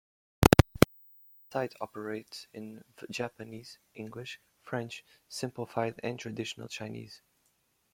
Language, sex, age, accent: English, male, 19-29, United States English